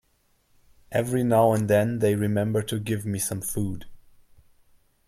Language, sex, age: English, male, 30-39